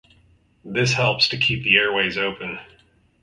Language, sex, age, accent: English, male, 40-49, United States English